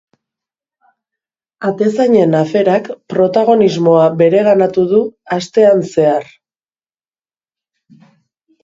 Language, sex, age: Basque, female, 40-49